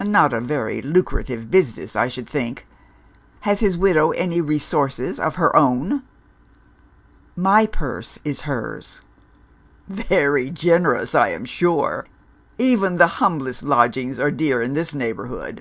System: none